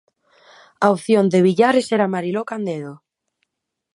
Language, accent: Galician, Normativo (estándar)